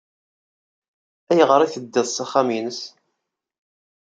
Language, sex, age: Kabyle, male, 30-39